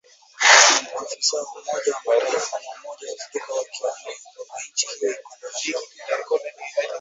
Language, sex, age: Swahili, male, 19-29